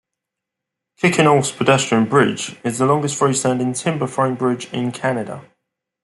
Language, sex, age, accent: English, male, 19-29, England English